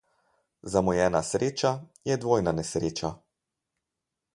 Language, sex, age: Slovenian, male, 40-49